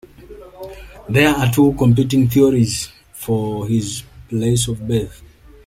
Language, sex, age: English, male, 19-29